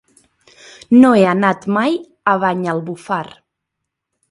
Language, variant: Catalan, Central